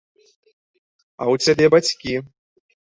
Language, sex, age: Belarusian, male, 30-39